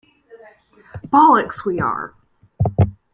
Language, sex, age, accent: English, female, under 19, United States English